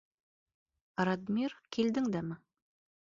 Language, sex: Bashkir, female